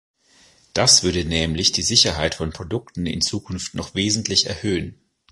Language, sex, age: German, male, 40-49